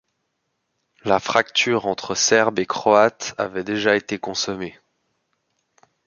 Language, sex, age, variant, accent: French, male, 19-29, Français d'Europe, Français de Suisse